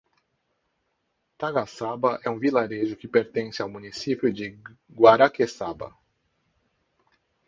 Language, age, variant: Portuguese, 50-59, Portuguese (Brasil)